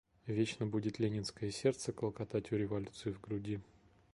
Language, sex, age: Russian, male, 30-39